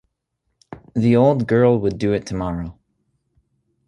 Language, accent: English, United States English